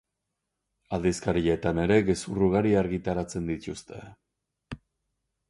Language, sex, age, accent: Basque, male, 50-59, Erdialdekoa edo Nafarra (Gipuzkoa, Nafarroa)